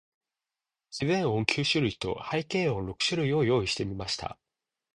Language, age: Japanese, 30-39